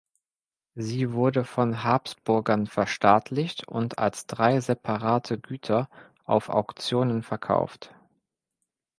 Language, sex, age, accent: German, male, 30-39, Deutschland Deutsch